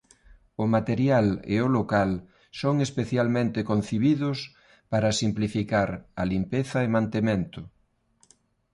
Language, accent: Galician, Neofalante